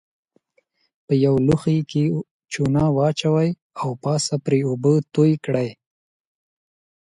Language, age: Pashto, 19-29